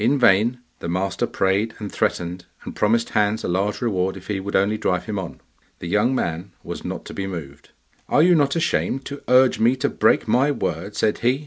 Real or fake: real